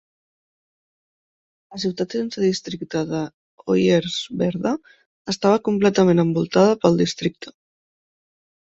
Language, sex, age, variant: Catalan, female, 30-39, Central